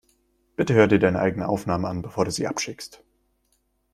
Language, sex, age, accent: German, male, 19-29, Deutschland Deutsch